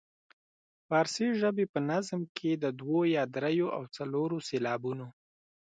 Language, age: Pashto, 19-29